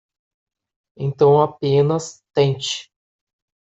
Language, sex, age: Portuguese, female, 30-39